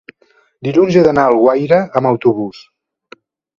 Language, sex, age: Catalan, male, 50-59